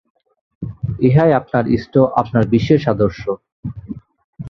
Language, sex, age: Bengali, male, 19-29